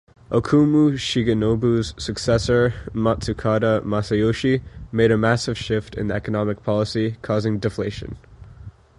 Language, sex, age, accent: English, male, under 19, United States English